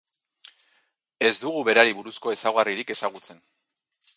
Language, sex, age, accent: Basque, male, 40-49, Erdialdekoa edo Nafarra (Gipuzkoa, Nafarroa)